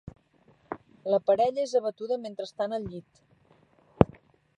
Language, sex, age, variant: Catalan, female, 40-49, Central